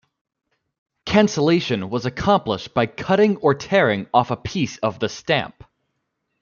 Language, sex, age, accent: English, male, 19-29, United States English